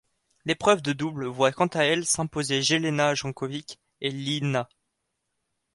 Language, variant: French, Français de métropole